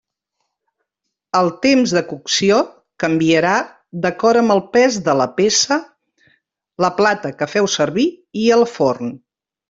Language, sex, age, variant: Catalan, female, 50-59, Central